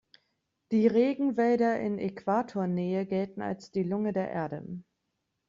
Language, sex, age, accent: German, female, 30-39, Deutschland Deutsch